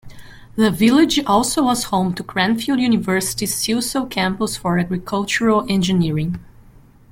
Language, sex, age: English, female, 40-49